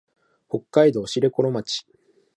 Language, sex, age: Japanese, male, 19-29